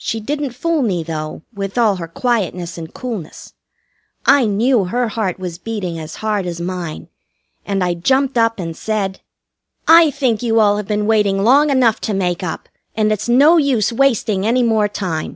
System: none